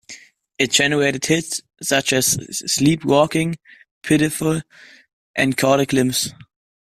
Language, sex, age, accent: English, male, under 19, United States English